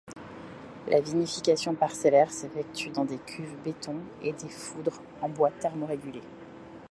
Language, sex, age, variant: French, female, 30-39, Français de métropole